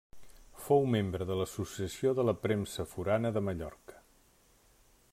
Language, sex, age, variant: Catalan, male, 50-59, Central